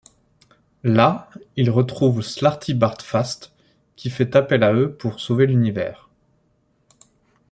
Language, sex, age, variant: French, male, 30-39, Français de métropole